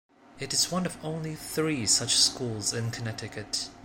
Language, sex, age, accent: English, male, 19-29, Hong Kong English